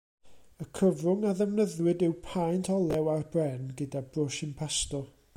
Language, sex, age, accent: Welsh, male, 40-49, Y Deyrnas Unedig Cymraeg